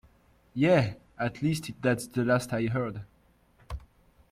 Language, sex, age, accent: English, male, 19-29, England English